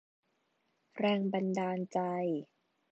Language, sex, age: Thai, female, 19-29